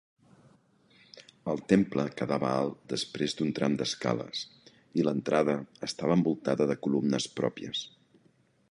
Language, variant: Catalan, Central